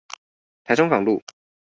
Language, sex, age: Chinese, male, 19-29